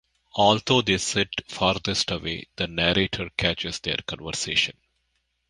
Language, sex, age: English, male, 50-59